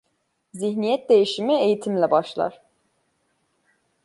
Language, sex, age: Turkish, female, 19-29